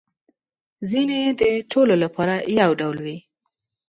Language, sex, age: Pashto, female, 30-39